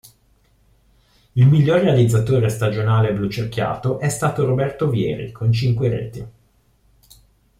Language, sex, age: Italian, male, 19-29